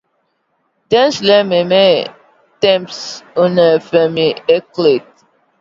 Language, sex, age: French, female, 19-29